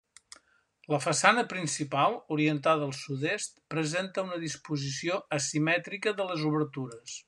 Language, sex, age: Catalan, male, 70-79